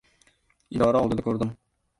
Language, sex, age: Uzbek, male, under 19